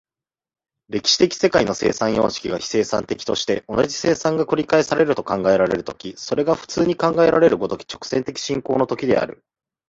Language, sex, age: Japanese, male, 19-29